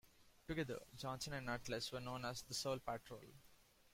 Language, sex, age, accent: English, male, 19-29, India and South Asia (India, Pakistan, Sri Lanka)